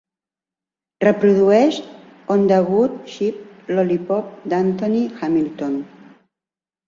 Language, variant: Catalan, Central